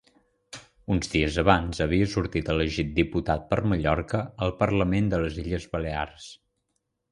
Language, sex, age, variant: Catalan, male, under 19, Central